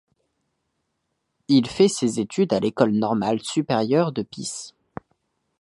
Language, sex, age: French, male, under 19